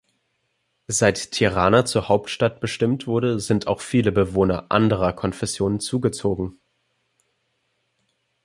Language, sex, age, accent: German, male, 19-29, Deutschland Deutsch